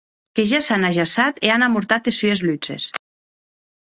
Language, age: Occitan, 50-59